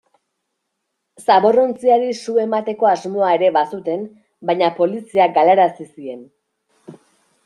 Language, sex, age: Basque, female, 30-39